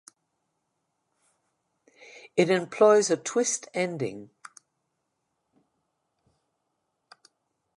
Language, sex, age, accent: English, female, 70-79, United States English